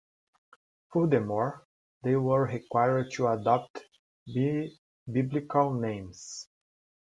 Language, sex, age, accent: English, male, 30-39, United States English